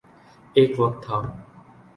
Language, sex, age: Urdu, male, 19-29